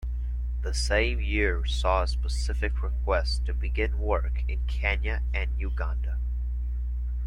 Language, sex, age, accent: English, male, 19-29, United States English